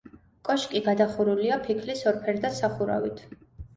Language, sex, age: Georgian, female, 19-29